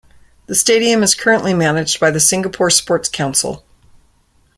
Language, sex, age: English, female, 50-59